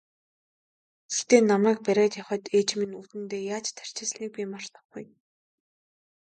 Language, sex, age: Mongolian, female, 19-29